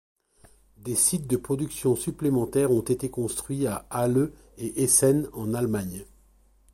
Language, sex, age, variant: French, male, 50-59, Français de métropole